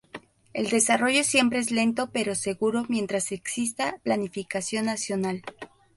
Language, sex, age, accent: Spanish, female, 19-29, México